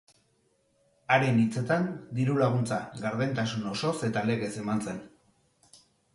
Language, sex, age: Basque, male, 40-49